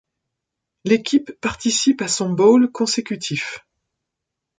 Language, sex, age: French, female, 50-59